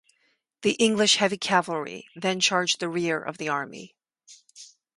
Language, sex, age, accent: English, female, 50-59, United States English